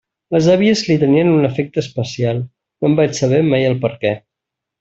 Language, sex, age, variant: Catalan, male, 30-39, Central